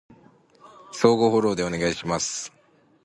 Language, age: Japanese, 19-29